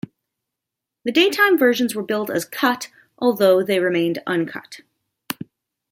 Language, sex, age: English, female, 19-29